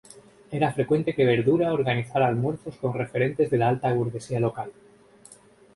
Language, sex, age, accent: Spanish, male, 30-39, España: Norte peninsular (Asturias, Castilla y León, Cantabria, País Vasco, Navarra, Aragón, La Rioja, Guadalajara, Cuenca)